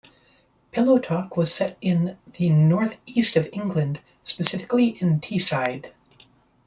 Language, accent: English, United States English